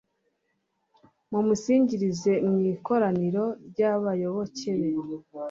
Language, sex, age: Kinyarwanda, female, 30-39